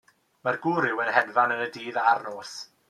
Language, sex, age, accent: Welsh, male, 19-29, Y Deyrnas Unedig Cymraeg